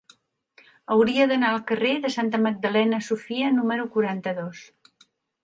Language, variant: Catalan, Central